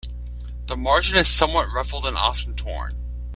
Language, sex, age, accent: English, male, under 19, United States English